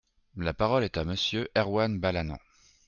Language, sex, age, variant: French, male, 19-29, Français de métropole